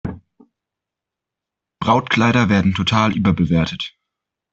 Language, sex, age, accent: German, male, under 19, Deutschland Deutsch